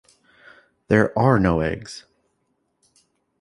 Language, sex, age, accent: English, male, 30-39, United States English